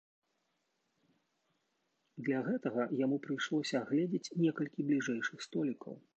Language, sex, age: Belarusian, male, 40-49